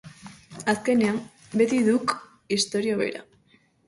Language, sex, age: Basque, female, under 19